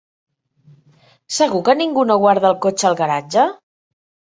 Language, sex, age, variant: Catalan, female, 40-49, Central